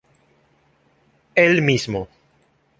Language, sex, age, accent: Spanish, male, 19-29, México